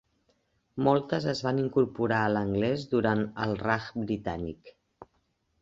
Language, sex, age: Catalan, female, 60-69